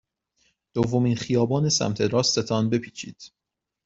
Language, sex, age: Persian, male, 30-39